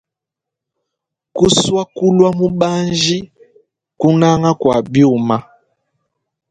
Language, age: Luba-Lulua, 19-29